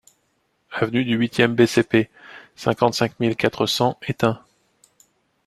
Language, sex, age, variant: French, male, 40-49, Français de métropole